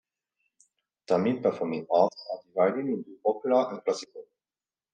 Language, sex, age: English, male, 30-39